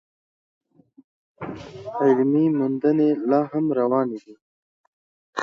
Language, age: Pashto, 19-29